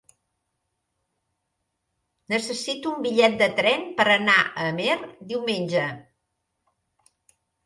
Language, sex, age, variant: Catalan, female, 60-69, Central